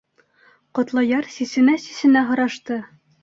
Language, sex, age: Bashkir, female, under 19